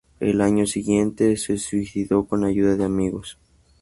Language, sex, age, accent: Spanish, male, 19-29, México